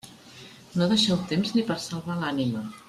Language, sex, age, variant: Catalan, female, 50-59, Central